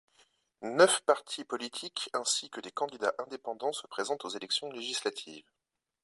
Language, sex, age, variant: French, male, 30-39, Français de métropole